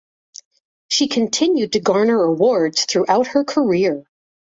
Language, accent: English, United States English